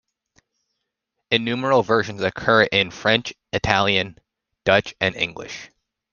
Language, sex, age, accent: English, male, 19-29, United States English